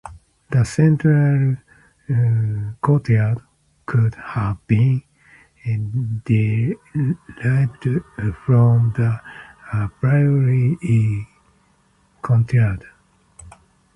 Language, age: English, 50-59